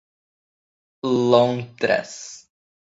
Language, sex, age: Portuguese, male, 19-29